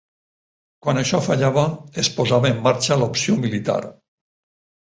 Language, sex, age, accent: Catalan, male, 60-69, valencià